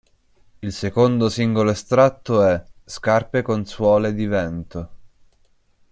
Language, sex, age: Italian, male, 19-29